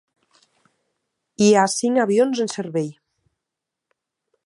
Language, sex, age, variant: Catalan, female, 40-49, Nord-Occidental